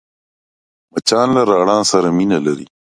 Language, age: Pashto, 19-29